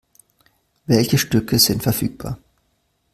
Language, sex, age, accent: German, male, 19-29, Deutschland Deutsch